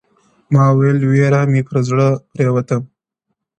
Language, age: Pashto, under 19